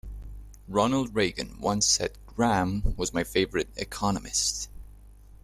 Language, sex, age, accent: English, male, 19-29, United States English